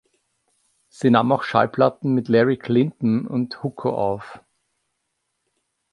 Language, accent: German, Österreichisches Deutsch